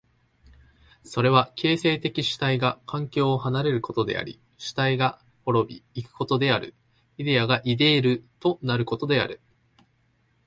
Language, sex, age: Japanese, male, 19-29